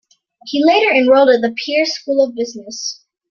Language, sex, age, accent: English, female, under 19, Canadian English